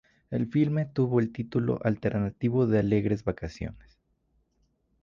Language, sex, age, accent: Spanish, male, under 19, México